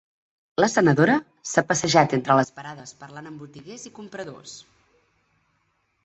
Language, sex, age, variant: Catalan, female, 30-39, Central